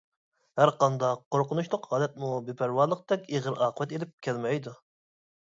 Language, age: Uyghur, 19-29